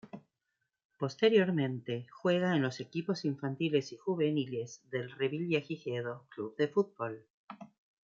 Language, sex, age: Spanish, female, 50-59